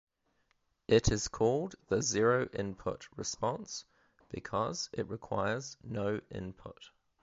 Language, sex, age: English, male, 30-39